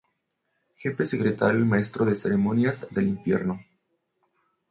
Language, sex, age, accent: Spanish, male, 19-29, México